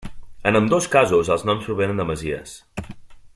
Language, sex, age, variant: Catalan, male, 30-39, Central